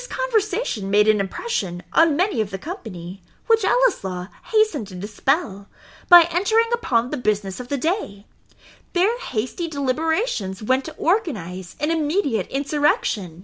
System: none